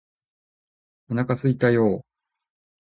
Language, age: Japanese, 50-59